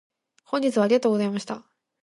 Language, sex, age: Japanese, female, under 19